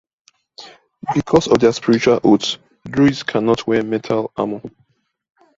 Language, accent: English, England English